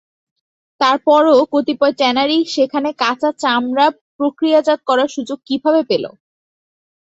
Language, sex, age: Bengali, female, 19-29